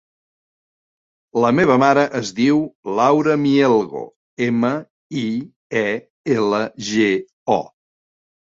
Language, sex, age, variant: Catalan, male, 60-69, Central